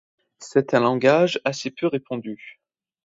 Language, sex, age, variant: French, male, 19-29, Français de métropole